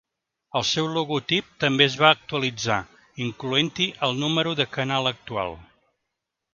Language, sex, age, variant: Catalan, male, 50-59, Central